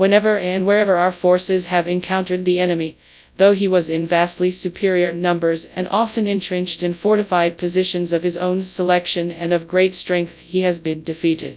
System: TTS, FastPitch